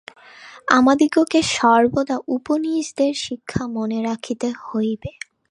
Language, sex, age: Bengali, female, 19-29